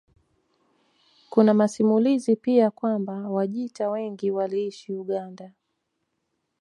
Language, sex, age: Swahili, female, 19-29